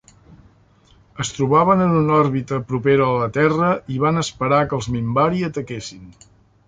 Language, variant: Catalan, Central